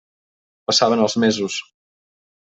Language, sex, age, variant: Catalan, male, 30-39, Balear